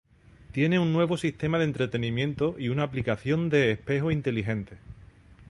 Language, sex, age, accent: Spanish, male, 40-49, España: Sur peninsular (Andalucia, Extremadura, Murcia)